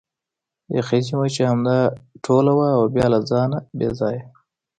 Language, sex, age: Pashto, female, 19-29